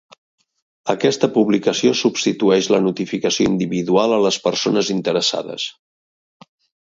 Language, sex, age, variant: Catalan, male, 50-59, Central